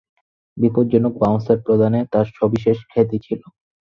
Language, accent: Bengali, প্রমিত বাংলা